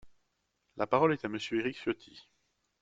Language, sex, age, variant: French, male, 30-39, Français de métropole